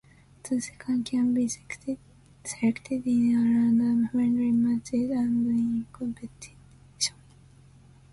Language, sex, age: English, female, 19-29